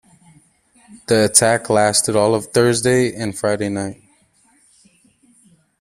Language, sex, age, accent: English, male, 19-29, United States English